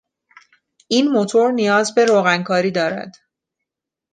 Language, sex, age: Persian, female, 30-39